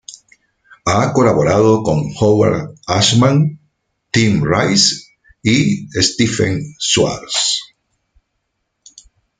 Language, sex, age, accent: Spanish, male, 50-59, Caribe: Cuba, Venezuela, Puerto Rico, República Dominicana, Panamá, Colombia caribeña, México caribeño, Costa del golfo de México